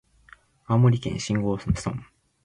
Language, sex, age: Japanese, male, 19-29